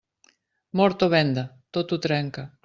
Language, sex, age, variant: Catalan, female, 50-59, Central